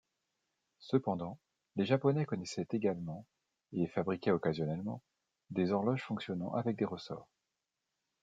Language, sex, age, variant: French, male, 40-49, Français de métropole